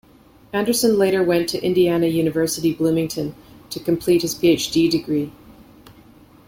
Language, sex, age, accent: English, female, 50-59, Canadian English